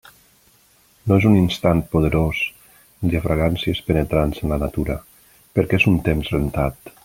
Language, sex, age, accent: Catalan, male, 50-59, valencià